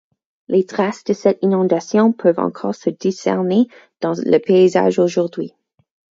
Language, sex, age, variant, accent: French, female, 19-29, Français d'Amérique du Nord, Français du Canada